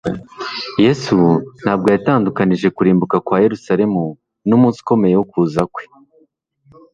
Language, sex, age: Kinyarwanda, male, 19-29